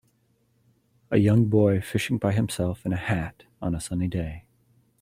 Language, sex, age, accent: English, male, 40-49, United States English